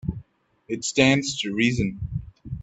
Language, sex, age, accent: English, male, 19-29, Australian English